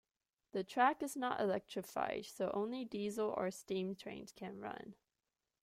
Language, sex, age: English, female, 19-29